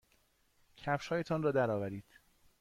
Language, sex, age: Persian, male, 40-49